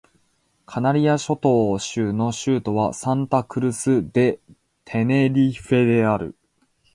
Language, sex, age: Japanese, male, 19-29